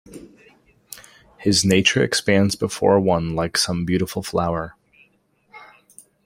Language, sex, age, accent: English, male, 30-39, United States English